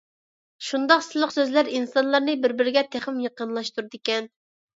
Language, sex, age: Uyghur, female, under 19